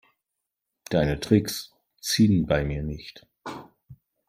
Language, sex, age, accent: German, male, 40-49, Deutschland Deutsch